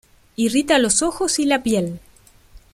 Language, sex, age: Spanish, female, 19-29